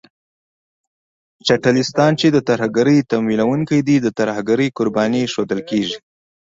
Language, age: Pashto, 19-29